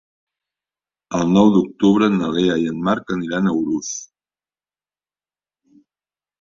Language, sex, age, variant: Catalan, male, 60-69, Central